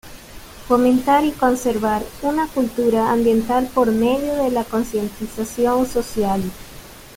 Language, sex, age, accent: Spanish, female, 30-39, Caribe: Cuba, Venezuela, Puerto Rico, República Dominicana, Panamá, Colombia caribeña, México caribeño, Costa del golfo de México